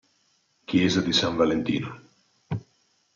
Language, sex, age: Italian, male, 50-59